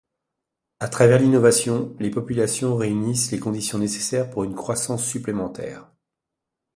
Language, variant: French, Français de métropole